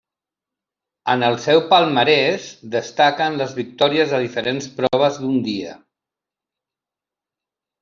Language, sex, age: Catalan, male, 50-59